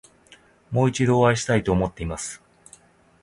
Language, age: Japanese, 30-39